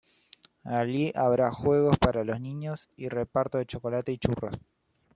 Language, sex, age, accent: Spanish, male, 19-29, Rioplatense: Argentina, Uruguay, este de Bolivia, Paraguay